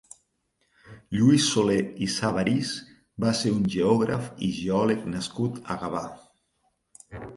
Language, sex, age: Catalan, male, 40-49